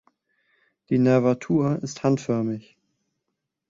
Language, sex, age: German, male, 19-29